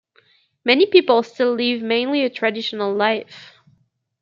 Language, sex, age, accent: English, female, 19-29, Canadian English